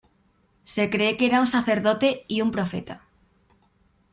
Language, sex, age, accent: Spanish, female, under 19, España: Norte peninsular (Asturias, Castilla y León, Cantabria, País Vasco, Navarra, Aragón, La Rioja, Guadalajara, Cuenca)